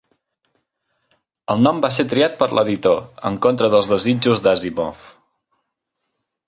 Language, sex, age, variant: Catalan, male, 19-29, Central